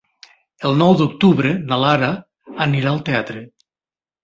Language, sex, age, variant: Catalan, male, 60-69, Nord-Occidental